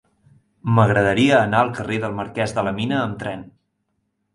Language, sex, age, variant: Catalan, male, 19-29, Central